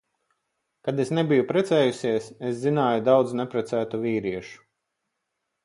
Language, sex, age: Latvian, male, 40-49